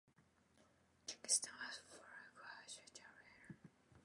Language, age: English, 19-29